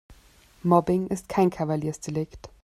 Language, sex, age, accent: German, female, 30-39, Österreichisches Deutsch